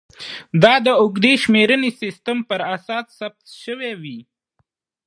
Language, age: Pashto, 19-29